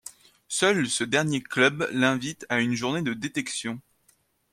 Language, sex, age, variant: French, male, 19-29, Français de métropole